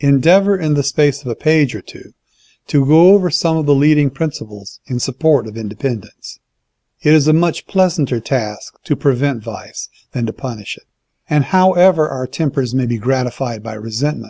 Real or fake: real